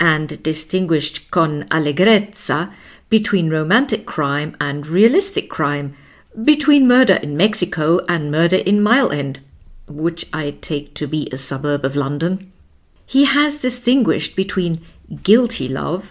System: none